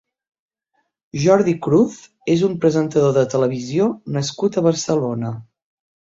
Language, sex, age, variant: Catalan, female, 50-59, Central